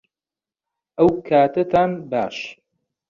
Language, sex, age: Central Kurdish, male, 19-29